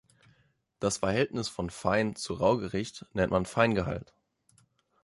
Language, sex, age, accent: German, male, 19-29, Deutschland Deutsch